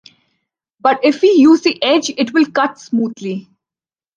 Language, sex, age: English, female, 30-39